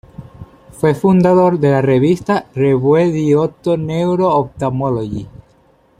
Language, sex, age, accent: Spanish, male, 19-29, Caribe: Cuba, Venezuela, Puerto Rico, República Dominicana, Panamá, Colombia caribeña, México caribeño, Costa del golfo de México